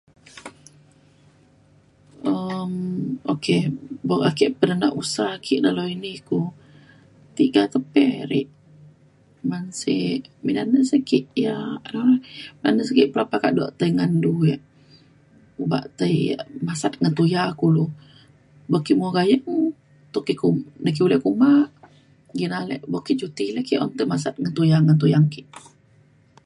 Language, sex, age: Mainstream Kenyah, female, 30-39